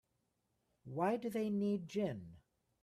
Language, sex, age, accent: English, female, 30-39, United States English